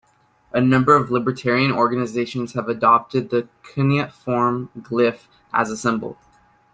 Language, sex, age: English, male, 19-29